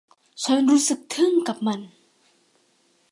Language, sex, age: Thai, female, 19-29